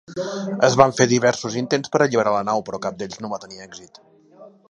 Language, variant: Catalan, Nord-Occidental